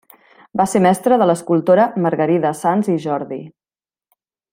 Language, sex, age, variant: Catalan, female, 40-49, Central